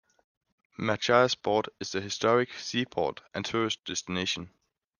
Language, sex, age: English, male, under 19